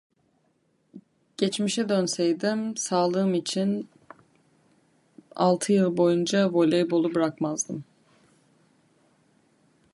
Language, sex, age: Turkish, female, 19-29